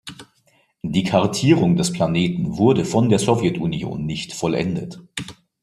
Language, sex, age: German, male, 19-29